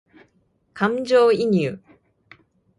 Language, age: Japanese, 40-49